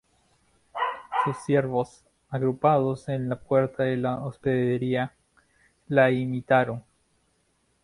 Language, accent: Spanish, Andino-Pacífico: Colombia, Perú, Ecuador, oeste de Bolivia y Venezuela andina